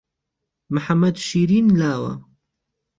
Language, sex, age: Central Kurdish, male, 19-29